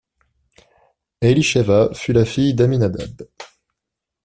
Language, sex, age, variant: French, male, 19-29, Français de métropole